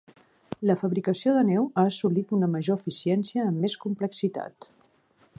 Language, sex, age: Catalan, female, 50-59